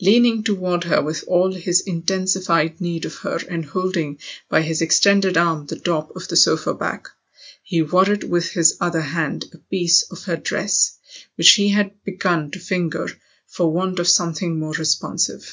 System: none